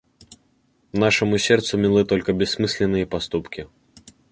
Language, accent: Russian, Русский